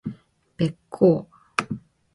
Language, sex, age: Japanese, female, 19-29